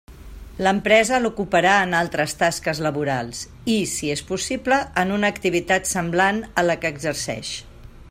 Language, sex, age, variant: Catalan, female, 50-59, Central